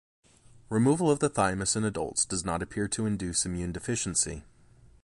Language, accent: English, United States English